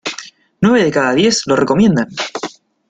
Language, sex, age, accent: Spanish, male, 19-29, Rioplatense: Argentina, Uruguay, este de Bolivia, Paraguay